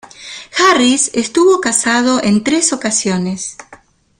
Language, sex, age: Spanish, female, 50-59